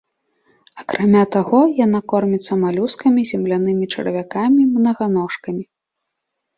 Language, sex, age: Belarusian, female, 19-29